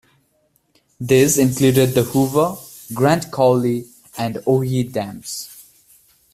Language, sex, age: English, male, 19-29